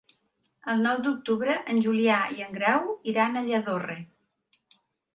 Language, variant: Catalan, Central